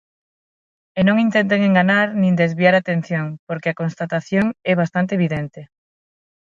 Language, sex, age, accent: Galician, female, 30-39, Normativo (estándar); Neofalante